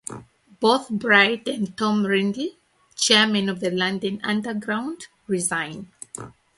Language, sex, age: English, female, 30-39